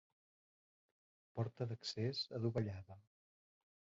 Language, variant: Catalan, Central